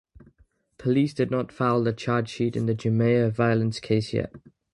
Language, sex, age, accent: English, male, 19-29, England English